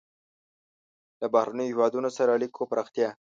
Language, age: Pashto, under 19